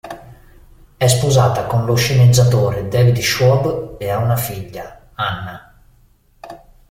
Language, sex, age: Italian, male, 40-49